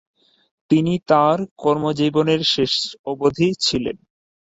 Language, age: Bengali, 30-39